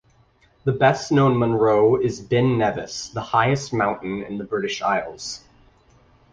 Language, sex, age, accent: English, male, 19-29, United States English